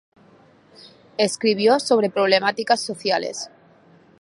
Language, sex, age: Spanish, female, 30-39